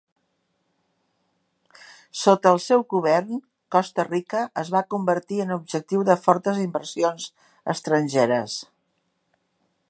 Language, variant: Catalan, Central